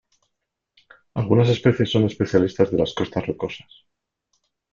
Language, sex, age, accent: Spanish, male, 40-49, España: Norte peninsular (Asturias, Castilla y León, Cantabria, País Vasco, Navarra, Aragón, La Rioja, Guadalajara, Cuenca)